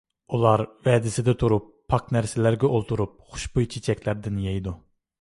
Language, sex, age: Uyghur, male, 19-29